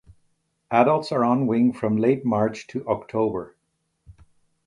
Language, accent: English, Canadian English